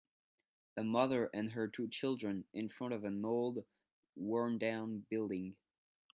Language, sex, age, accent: English, male, under 19, United States English